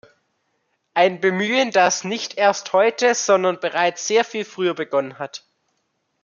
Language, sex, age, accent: German, male, under 19, Deutschland Deutsch